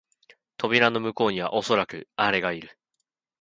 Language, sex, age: Japanese, male, 19-29